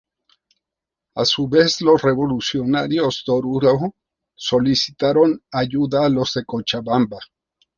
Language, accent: Spanish, México